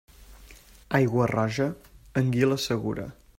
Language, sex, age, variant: Catalan, male, 19-29, Central